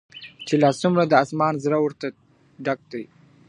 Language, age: Pashto, 19-29